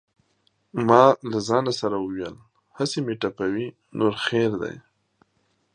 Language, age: Pashto, 30-39